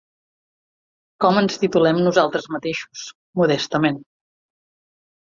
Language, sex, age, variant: Catalan, female, 40-49, Central